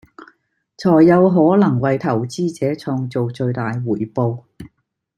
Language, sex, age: Cantonese, female, 60-69